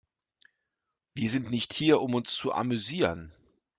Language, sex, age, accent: German, male, 40-49, Deutschland Deutsch